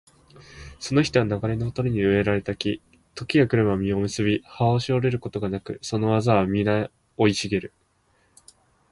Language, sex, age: Japanese, male, 19-29